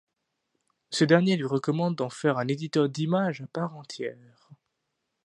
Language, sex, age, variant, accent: French, male, under 19, Français d'Europe, Français de Suisse